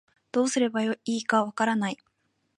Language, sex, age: Japanese, female, 19-29